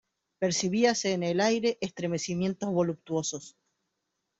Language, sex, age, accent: Spanish, female, 40-49, Rioplatense: Argentina, Uruguay, este de Bolivia, Paraguay